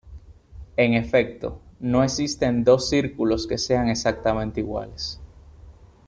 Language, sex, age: Spanish, male, 19-29